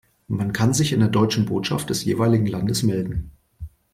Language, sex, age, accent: German, male, 50-59, Deutschland Deutsch